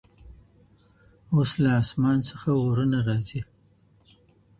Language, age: Pashto, 60-69